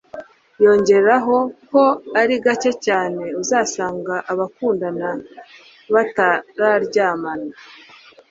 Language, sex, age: Kinyarwanda, female, 30-39